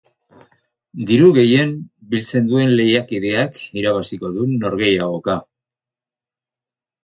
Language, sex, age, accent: Basque, male, 50-59, Mendebalekoa (Araba, Bizkaia, Gipuzkoako mendebaleko herri batzuk)